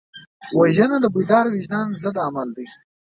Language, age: Pashto, 19-29